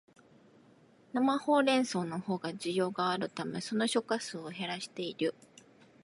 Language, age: Japanese, 30-39